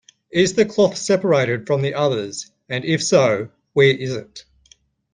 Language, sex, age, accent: English, male, 40-49, Australian English